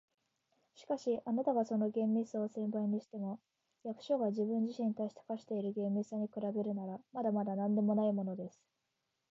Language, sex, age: Japanese, female, 19-29